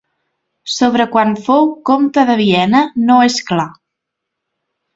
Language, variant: Catalan, Central